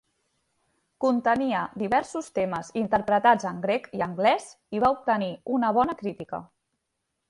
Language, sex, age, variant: Catalan, female, 30-39, Central